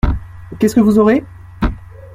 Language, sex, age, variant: French, male, 19-29, Français de métropole